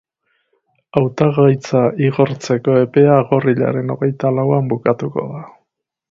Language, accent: Basque, Mendebalekoa (Araba, Bizkaia, Gipuzkoako mendebaleko herri batzuk)